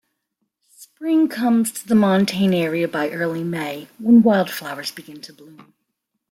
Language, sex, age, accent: English, female, 50-59, United States English